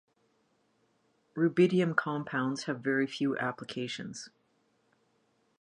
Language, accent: English, Canadian English